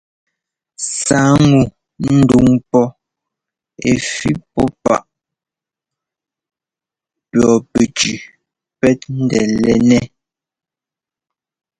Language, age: Ngomba, 19-29